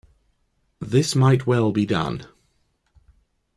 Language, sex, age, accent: English, male, 30-39, England English